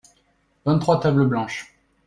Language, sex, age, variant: French, male, 19-29, Français de métropole